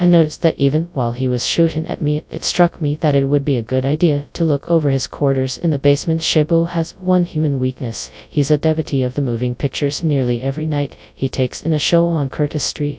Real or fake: fake